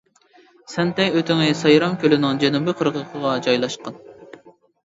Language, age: Uyghur, 19-29